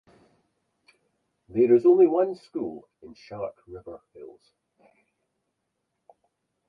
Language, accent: English, Scottish English